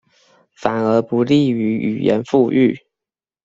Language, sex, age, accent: Chinese, male, 30-39, 出生地：臺北市